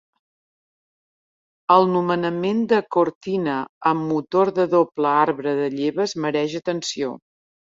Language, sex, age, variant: Catalan, female, 60-69, Central